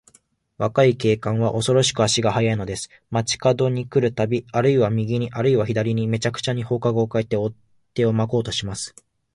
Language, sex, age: Japanese, male, 19-29